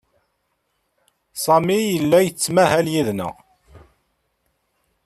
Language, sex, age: Kabyle, male, 30-39